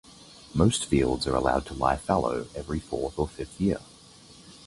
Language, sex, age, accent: English, male, 30-39, Australian English